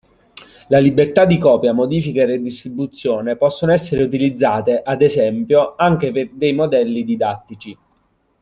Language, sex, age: Italian, male, 30-39